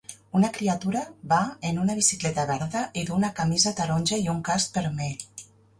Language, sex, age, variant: Catalan, female, 40-49, Nord-Occidental